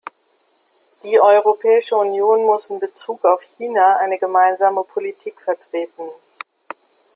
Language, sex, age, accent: German, female, 50-59, Deutschland Deutsch